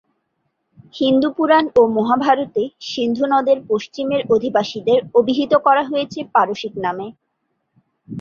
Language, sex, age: Bengali, female, 19-29